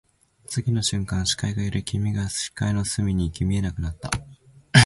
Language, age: Japanese, 19-29